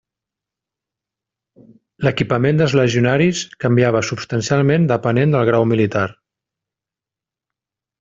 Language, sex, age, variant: Catalan, female, 30-39, Central